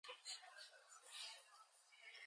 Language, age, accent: English, 19-29, United States English